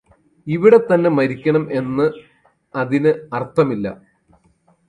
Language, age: Malayalam, 60-69